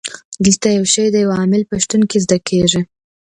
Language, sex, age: Pashto, female, 19-29